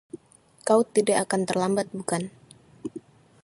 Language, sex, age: Indonesian, female, 19-29